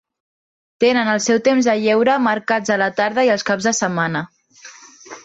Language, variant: Catalan, Central